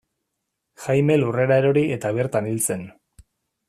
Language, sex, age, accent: Basque, male, 40-49, Erdialdekoa edo Nafarra (Gipuzkoa, Nafarroa)